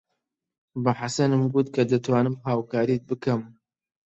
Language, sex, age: Central Kurdish, male, 30-39